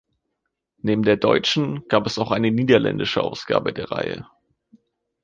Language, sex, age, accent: German, male, 19-29, Deutschland Deutsch